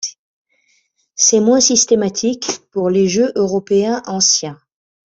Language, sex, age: French, female, 50-59